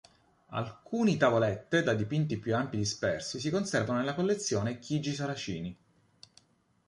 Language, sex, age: Italian, male, 40-49